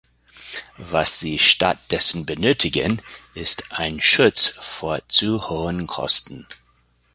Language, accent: German, Deutschland Deutsch